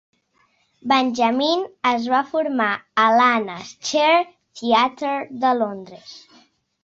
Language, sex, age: Catalan, female, 60-69